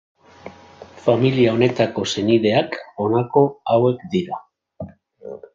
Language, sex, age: Basque, male, 50-59